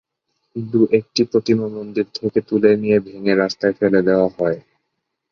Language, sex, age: Bengali, male, 19-29